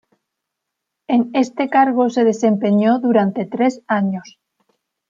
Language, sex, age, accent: Spanish, female, 30-39, España: Sur peninsular (Andalucia, Extremadura, Murcia)